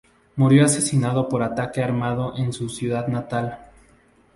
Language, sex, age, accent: Spanish, male, 19-29, México